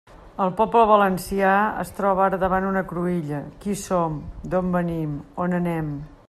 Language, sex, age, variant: Catalan, female, 50-59, Central